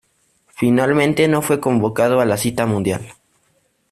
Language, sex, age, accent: Spanish, male, under 19, México